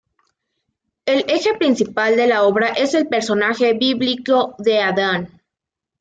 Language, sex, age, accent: Spanish, female, under 19, México